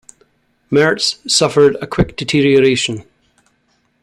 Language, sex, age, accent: English, male, 60-69, Scottish English